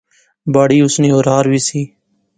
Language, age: Pahari-Potwari, 19-29